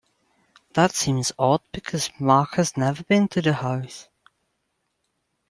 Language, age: English, 19-29